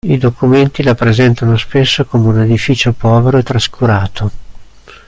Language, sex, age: Italian, male, 60-69